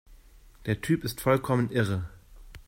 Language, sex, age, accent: German, male, 40-49, Deutschland Deutsch